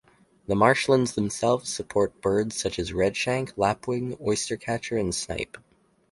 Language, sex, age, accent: English, male, under 19, Canadian English